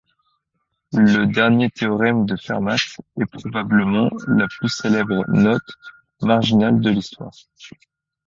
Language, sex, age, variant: French, male, 19-29, Français de métropole